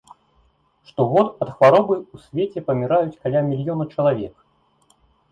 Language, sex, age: Belarusian, male, 19-29